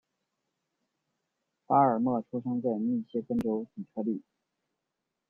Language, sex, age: Chinese, male, 19-29